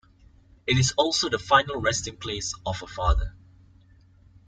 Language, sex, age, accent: English, male, 19-29, Singaporean English